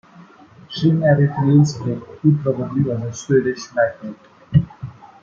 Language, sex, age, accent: English, male, 19-29, India and South Asia (India, Pakistan, Sri Lanka)